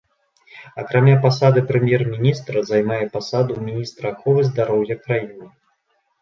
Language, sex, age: Belarusian, male, 19-29